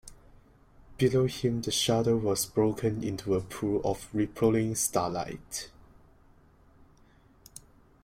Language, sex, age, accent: English, male, 19-29, Hong Kong English